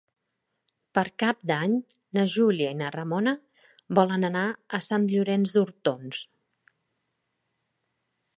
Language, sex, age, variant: Catalan, female, 40-49, Central